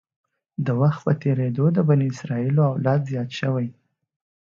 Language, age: Pashto, 19-29